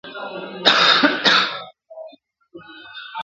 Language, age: Pashto, 19-29